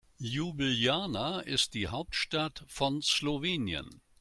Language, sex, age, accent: German, male, 70-79, Deutschland Deutsch